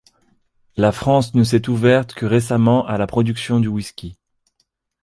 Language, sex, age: French, male, 30-39